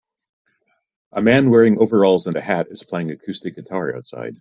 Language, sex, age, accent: English, male, 30-39, United States English